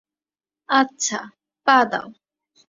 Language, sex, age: Bengali, female, 19-29